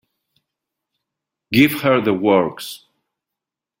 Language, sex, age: English, male, 30-39